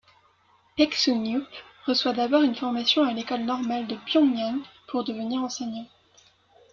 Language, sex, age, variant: French, female, 19-29, Français de métropole